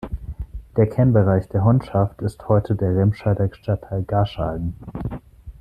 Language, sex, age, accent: German, male, 30-39, Deutschland Deutsch